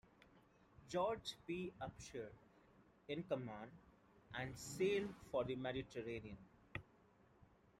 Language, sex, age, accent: English, male, 19-29, India and South Asia (India, Pakistan, Sri Lanka)